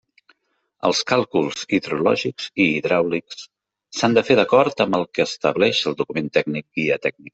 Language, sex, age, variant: Catalan, male, 50-59, Central